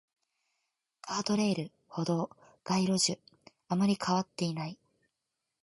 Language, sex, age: Japanese, female, 19-29